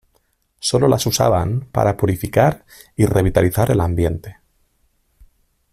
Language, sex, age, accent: Spanish, male, 30-39, España: Centro-Sur peninsular (Madrid, Toledo, Castilla-La Mancha)